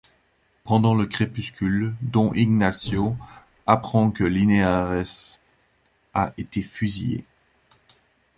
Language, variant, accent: French, Français d'Europe, Français d’Allemagne